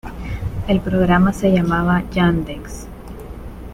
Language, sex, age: Spanish, female, 19-29